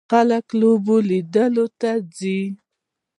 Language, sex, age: Pashto, female, 19-29